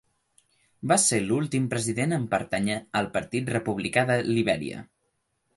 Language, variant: Catalan, Central